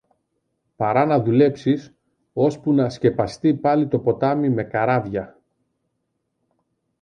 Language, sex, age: Greek, male, 40-49